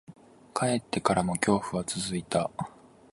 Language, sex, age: Japanese, male, 19-29